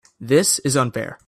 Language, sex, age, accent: English, male, under 19, United States English